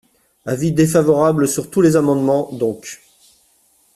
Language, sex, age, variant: French, male, 50-59, Français de métropole